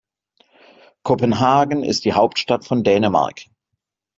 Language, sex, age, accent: German, male, 50-59, Deutschland Deutsch